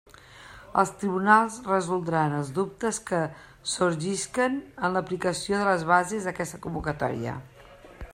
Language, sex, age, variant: Catalan, female, 50-59, Central